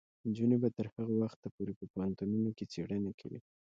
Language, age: Pashto, 19-29